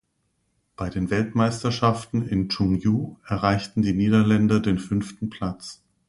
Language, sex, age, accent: German, male, 40-49, Deutschland Deutsch